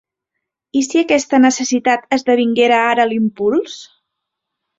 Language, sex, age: Catalan, female, 30-39